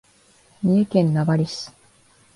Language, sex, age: Japanese, female, 19-29